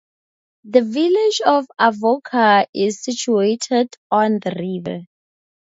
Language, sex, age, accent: English, female, 19-29, Southern African (South Africa, Zimbabwe, Namibia)